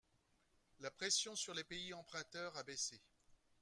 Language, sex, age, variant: French, male, 50-59, Français de métropole